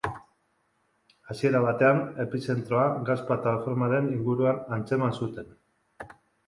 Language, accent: Basque, Mendebalekoa (Araba, Bizkaia, Gipuzkoako mendebaleko herri batzuk)